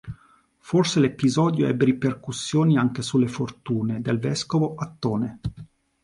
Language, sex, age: Italian, male, 40-49